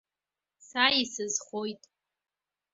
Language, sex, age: Abkhazian, female, under 19